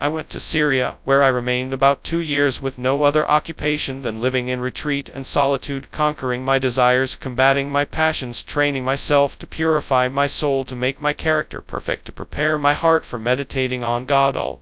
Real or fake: fake